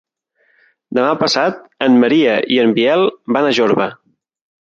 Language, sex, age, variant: Catalan, male, 30-39, Central